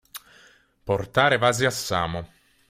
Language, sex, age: Italian, male, 19-29